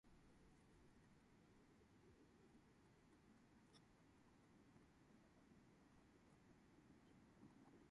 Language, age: English, 19-29